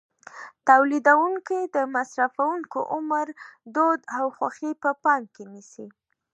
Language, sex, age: Pashto, female, 19-29